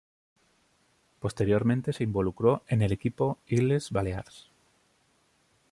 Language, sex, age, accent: Spanish, male, 30-39, España: Centro-Sur peninsular (Madrid, Toledo, Castilla-La Mancha)